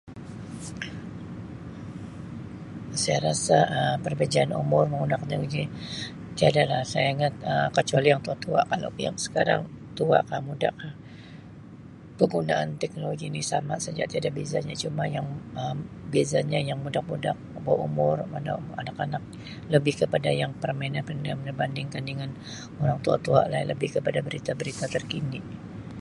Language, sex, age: Sabah Malay, female, 50-59